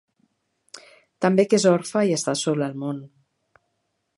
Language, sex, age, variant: Catalan, female, 40-49, Central